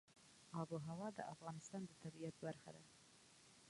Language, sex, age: Pashto, female, 19-29